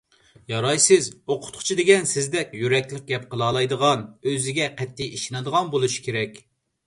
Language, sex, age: Uyghur, male, 30-39